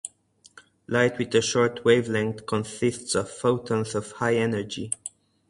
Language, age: English, 19-29